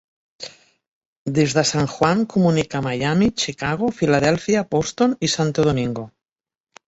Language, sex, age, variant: Catalan, female, 50-59, Central